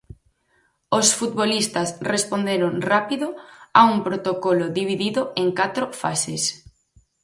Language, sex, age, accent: Galician, female, 19-29, Normativo (estándar)